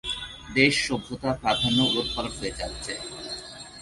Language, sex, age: Bengali, male, 30-39